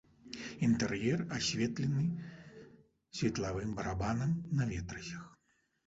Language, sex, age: Belarusian, male, 50-59